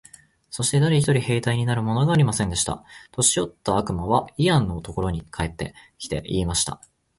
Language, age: Japanese, 19-29